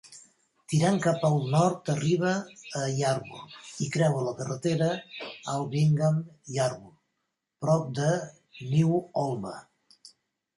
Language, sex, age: Catalan, male, 80-89